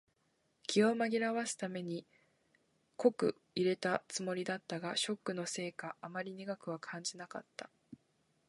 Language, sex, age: Japanese, female, under 19